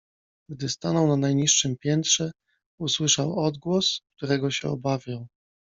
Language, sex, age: Polish, male, 30-39